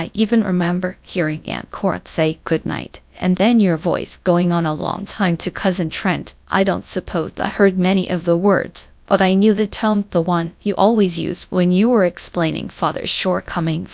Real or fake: fake